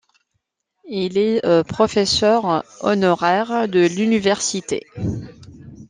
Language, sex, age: French, female, 30-39